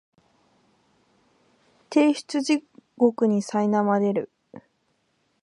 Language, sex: Japanese, female